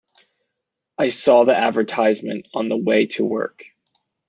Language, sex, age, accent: English, male, 19-29, United States English